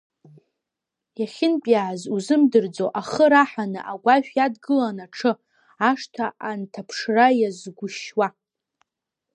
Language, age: Abkhazian, under 19